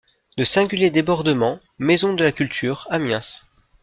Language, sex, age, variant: French, female, 19-29, Français de métropole